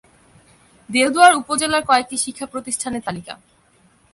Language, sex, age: Bengali, female, under 19